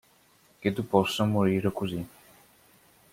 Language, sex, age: Italian, male, 19-29